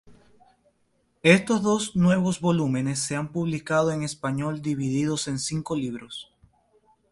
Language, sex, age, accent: Spanish, male, 19-29, Caribe: Cuba, Venezuela, Puerto Rico, República Dominicana, Panamá, Colombia caribeña, México caribeño, Costa del golfo de México